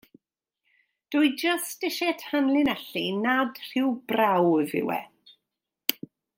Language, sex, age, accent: Welsh, female, 60-69, Y Deyrnas Unedig Cymraeg